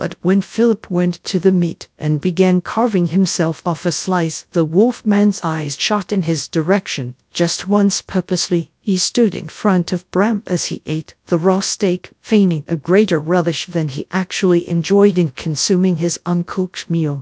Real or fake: fake